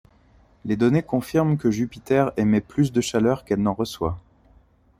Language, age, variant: French, 40-49, Français de métropole